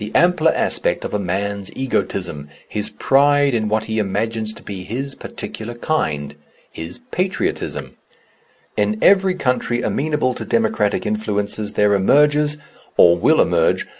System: none